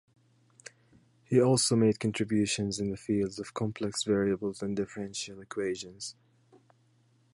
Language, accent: English, United States English